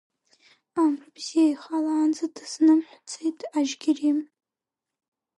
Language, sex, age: Abkhazian, female, under 19